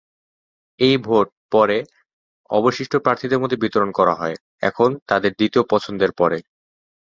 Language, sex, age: Bengali, male, 19-29